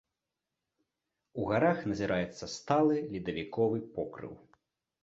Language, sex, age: Belarusian, male, 30-39